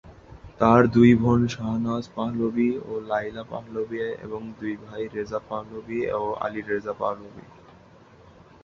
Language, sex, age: Bengali, male, 19-29